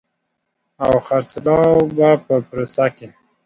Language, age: Pashto, 19-29